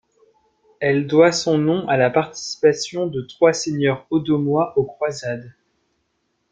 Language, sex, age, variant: French, male, 19-29, Français de métropole